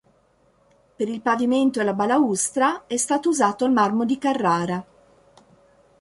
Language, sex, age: Italian, female, 50-59